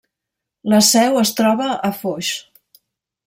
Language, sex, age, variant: Catalan, female, 50-59, Central